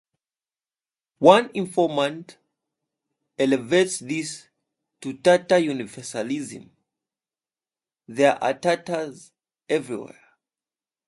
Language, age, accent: English, 19-29, United States English; England English